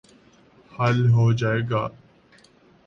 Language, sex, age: Urdu, male, 19-29